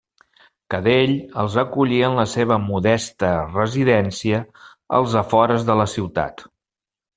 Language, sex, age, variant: Catalan, male, 50-59, Central